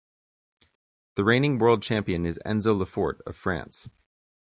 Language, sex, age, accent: English, male, 30-39, United States English